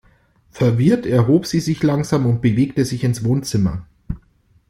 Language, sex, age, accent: German, male, 40-49, Deutschland Deutsch